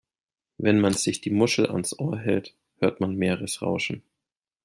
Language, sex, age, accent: German, male, 30-39, Deutschland Deutsch